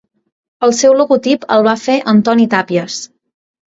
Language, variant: Catalan, Central